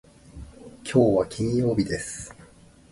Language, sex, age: Japanese, male, 30-39